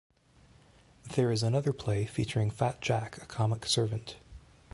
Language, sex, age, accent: English, male, 40-49, Canadian English